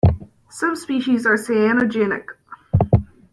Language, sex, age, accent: English, female, under 19, United States English